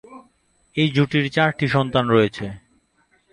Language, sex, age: Bengali, male, 19-29